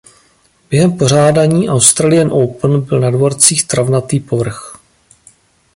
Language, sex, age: Czech, male, 40-49